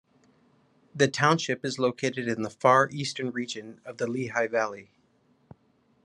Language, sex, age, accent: English, male, 30-39, United States English